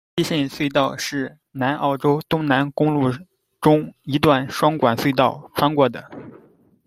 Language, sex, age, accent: Chinese, male, 19-29, 出生地：江苏省